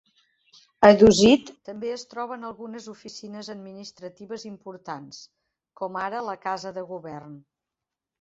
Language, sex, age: Catalan, female, 50-59